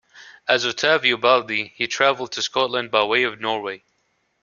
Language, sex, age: English, male, 19-29